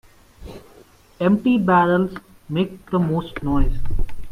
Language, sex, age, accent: English, male, 19-29, India and South Asia (India, Pakistan, Sri Lanka)